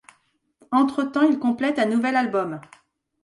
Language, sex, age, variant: French, female, 40-49, Français de métropole